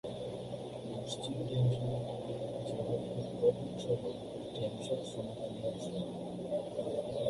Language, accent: Bengali, Native; fluent